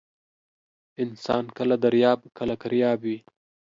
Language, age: Pashto, 19-29